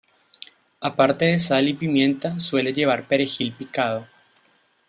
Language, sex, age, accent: Spanish, male, 30-39, Andino-Pacífico: Colombia, Perú, Ecuador, oeste de Bolivia y Venezuela andina